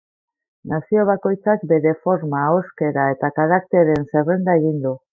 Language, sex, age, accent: Basque, female, 50-59, Erdialdekoa edo Nafarra (Gipuzkoa, Nafarroa)